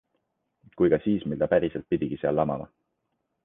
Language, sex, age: Estonian, male, 19-29